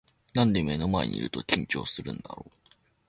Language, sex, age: Japanese, male, 19-29